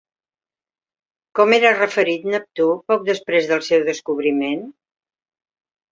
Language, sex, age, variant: Catalan, female, 70-79, Central